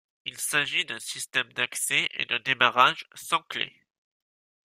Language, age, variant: French, 19-29, Français de métropole